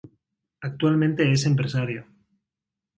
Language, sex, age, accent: Spanish, male, 40-49, España: Centro-Sur peninsular (Madrid, Toledo, Castilla-La Mancha)